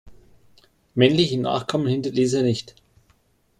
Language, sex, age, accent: German, male, 30-39, Deutschland Deutsch